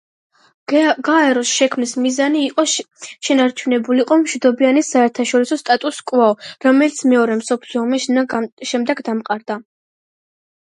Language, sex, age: Georgian, female, under 19